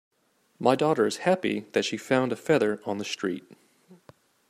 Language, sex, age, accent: English, male, 30-39, United States English